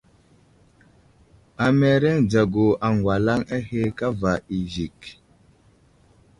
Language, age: Wuzlam, 19-29